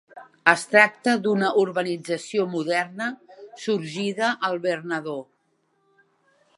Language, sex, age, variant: Catalan, female, 50-59, Central